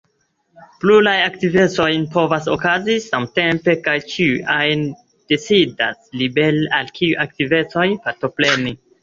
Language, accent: Esperanto, Internacia